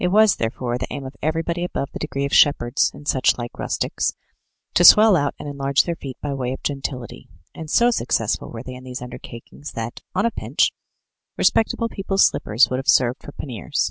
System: none